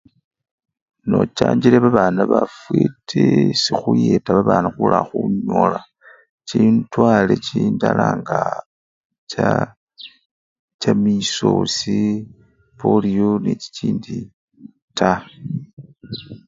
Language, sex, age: Luyia, male, 40-49